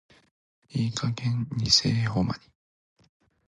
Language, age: Japanese, 19-29